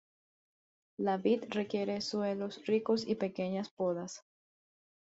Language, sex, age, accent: Spanish, female, 19-29, Andino-Pacífico: Colombia, Perú, Ecuador, oeste de Bolivia y Venezuela andina